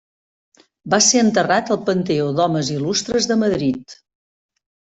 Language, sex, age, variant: Catalan, female, 50-59, Central